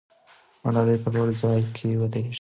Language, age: Pashto, 19-29